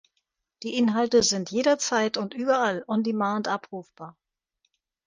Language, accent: German, Deutschland Deutsch